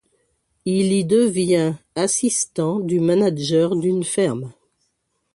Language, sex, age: French, female, 60-69